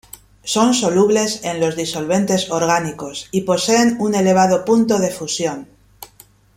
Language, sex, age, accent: Spanish, female, 50-59, España: Centro-Sur peninsular (Madrid, Toledo, Castilla-La Mancha)